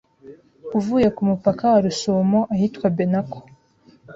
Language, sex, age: Kinyarwanda, female, 19-29